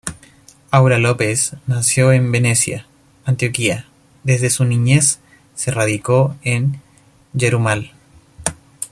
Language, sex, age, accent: Spanish, male, 30-39, Chileno: Chile, Cuyo